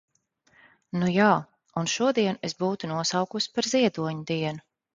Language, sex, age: Latvian, female, 40-49